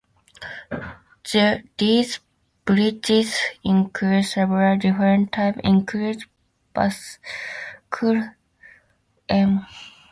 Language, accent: English, United States English